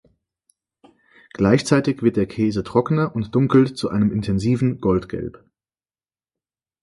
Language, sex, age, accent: German, male, 30-39, Deutschland Deutsch